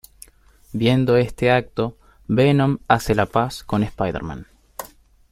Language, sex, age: Spanish, male, under 19